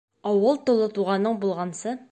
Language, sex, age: Bashkir, female, 19-29